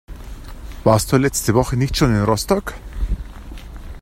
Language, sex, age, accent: German, male, 50-59, Deutschland Deutsch